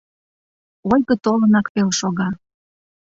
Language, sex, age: Mari, female, 19-29